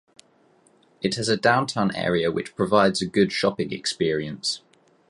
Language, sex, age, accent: English, male, 19-29, England English